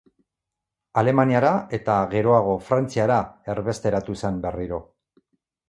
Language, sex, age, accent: Basque, male, 50-59, Mendebalekoa (Araba, Bizkaia, Gipuzkoako mendebaleko herri batzuk)